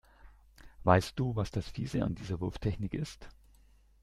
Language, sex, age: German, male, 60-69